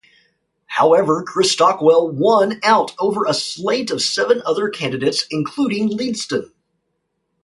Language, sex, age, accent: English, male, 30-39, United States English